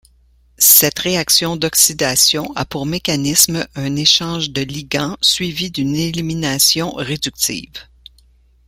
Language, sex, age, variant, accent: French, female, 50-59, Français d'Amérique du Nord, Français du Canada